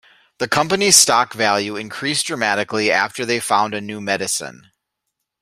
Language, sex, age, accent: English, male, 40-49, United States English